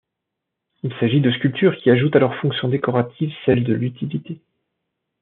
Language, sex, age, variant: French, male, 40-49, Français de métropole